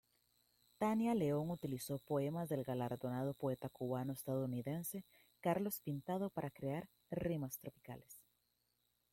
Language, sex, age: Spanish, female, 19-29